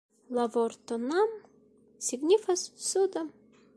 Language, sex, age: Esperanto, female, 19-29